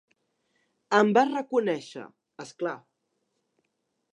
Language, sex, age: Catalan, male, 19-29